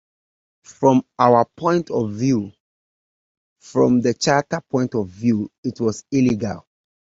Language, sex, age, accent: English, male, 30-39, United States English